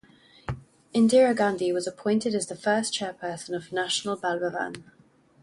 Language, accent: English, England English